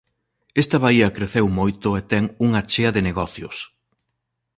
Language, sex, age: Galician, male, 40-49